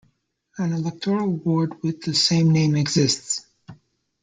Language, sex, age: English, male, 40-49